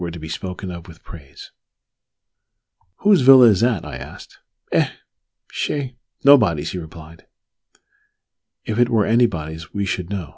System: none